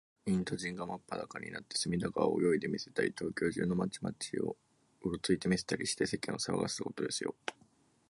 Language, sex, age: Japanese, male, 19-29